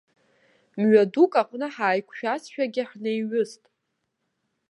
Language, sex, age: Abkhazian, female, 19-29